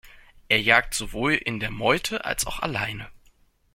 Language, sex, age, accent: German, male, 19-29, Deutschland Deutsch